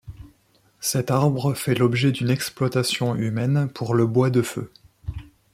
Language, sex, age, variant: French, male, 30-39, Français de métropole